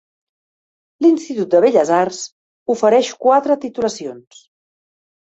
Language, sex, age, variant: Catalan, male, 60-69, Central